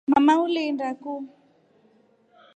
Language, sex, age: Rombo, female, 19-29